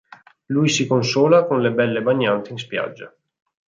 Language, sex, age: Italian, male, 19-29